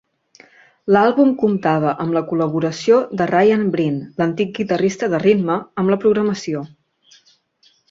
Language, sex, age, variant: Catalan, female, 19-29, Central